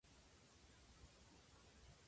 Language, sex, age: Japanese, female, 19-29